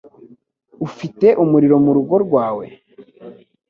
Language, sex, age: Kinyarwanda, male, under 19